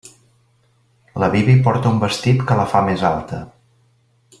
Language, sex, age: Catalan, male, 50-59